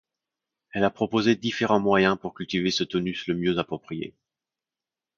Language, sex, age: French, male, 30-39